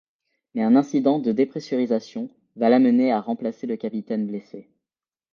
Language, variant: French, Français de métropole